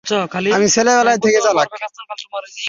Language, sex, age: Bengali, male, 19-29